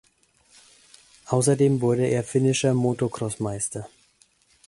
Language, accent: German, Deutschland Deutsch